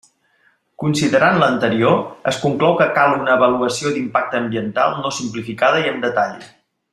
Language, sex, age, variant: Catalan, male, 50-59, Central